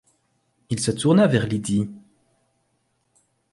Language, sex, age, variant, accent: French, male, 30-39, Français d'Europe, Français de Belgique